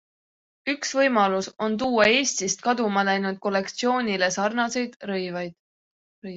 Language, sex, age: Estonian, male, 19-29